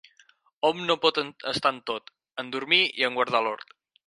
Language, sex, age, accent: Catalan, male, 19-29, Garrotxi